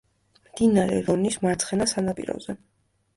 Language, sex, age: Georgian, female, 19-29